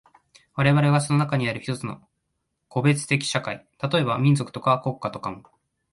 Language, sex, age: Japanese, male, 19-29